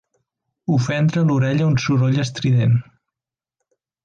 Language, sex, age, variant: Catalan, male, 19-29, Central